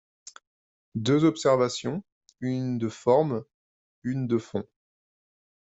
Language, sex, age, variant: French, male, 30-39, Français de métropole